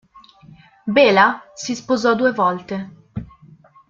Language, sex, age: Italian, female, under 19